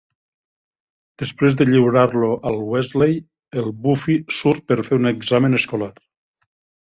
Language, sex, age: Catalan, male, 50-59